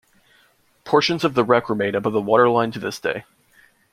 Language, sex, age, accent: English, male, 19-29, United States English